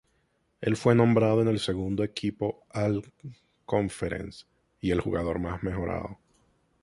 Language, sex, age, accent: Spanish, male, 19-29, Caribe: Cuba, Venezuela, Puerto Rico, República Dominicana, Panamá, Colombia caribeña, México caribeño, Costa del golfo de México